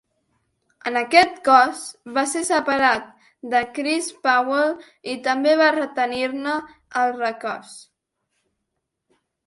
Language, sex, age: Catalan, male, 40-49